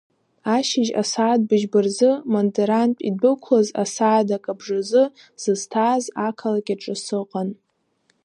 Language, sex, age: Abkhazian, female, under 19